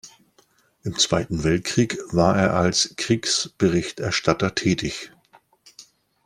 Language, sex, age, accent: German, male, 60-69, Deutschland Deutsch